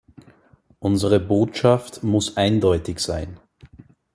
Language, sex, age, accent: German, male, 19-29, Österreichisches Deutsch